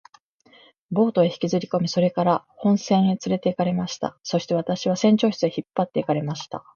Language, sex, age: Japanese, female, 50-59